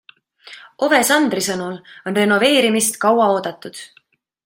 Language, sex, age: Estonian, female, 19-29